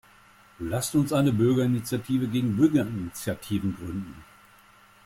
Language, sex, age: German, male, 60-69